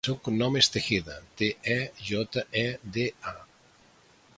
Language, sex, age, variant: Catalan, male, 60-69, Central